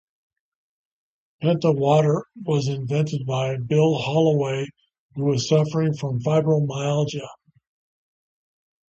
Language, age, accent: English, 60-69, United States English